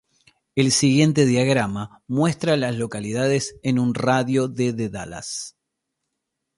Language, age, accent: Spanish, 30-39, Rioplatense: Argentina, Uruguay, este de Bolivia, Paraguay